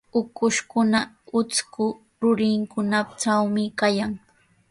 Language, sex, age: Sihuas Ancash Quechua, female, 19-29